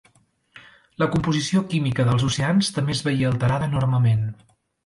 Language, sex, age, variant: Catalan, male, 30-39, Central